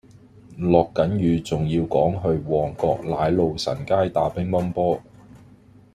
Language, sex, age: Cantonese, male, 40-49